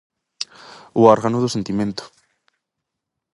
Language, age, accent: Galician, under 19, Central (gheada); Oriental (común en zona oriental)